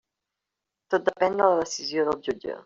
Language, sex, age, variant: Catalan, female, 30-39, Central